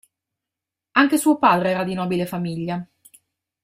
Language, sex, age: Italian, female, 40-49